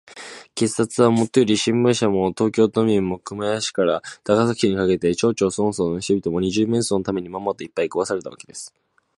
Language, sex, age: Japanese, male, 19-29